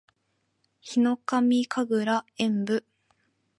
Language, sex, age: Japanese, female, 19-29